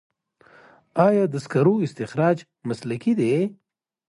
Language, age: Pashto, 40-49